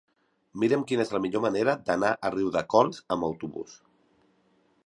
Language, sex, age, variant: Catalan, male, 30-39, Central